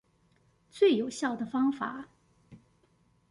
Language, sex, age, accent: Chinese, female, 40-49, 出生地：臺北市